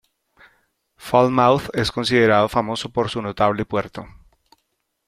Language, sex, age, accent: Spanish, male, 30-39, Caribe: Cuba, Venezuela, Puerto Rico, República Dominicana, Panamá, Colombia caribeña, México caribeño, Costa del golfo de México